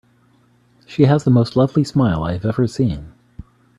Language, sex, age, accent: English, male, 40-49, United States English